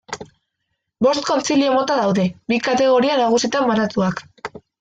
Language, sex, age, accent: Basque, female, under 19, Erdialdekoa edo Nafarra (Gipuzkoa, Nafarroa)